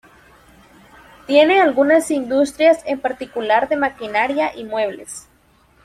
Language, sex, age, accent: Spanish, female, 19-29, América central